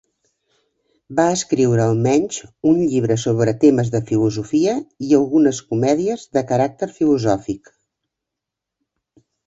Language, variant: Catalan, Central